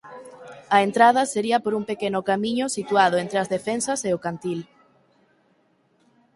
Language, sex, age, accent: Galician, female, 19-29, Central (sen gheada)